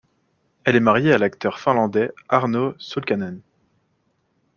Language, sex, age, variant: French, male, 19-29, Français de métropole